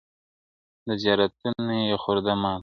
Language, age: Pashto, 19-29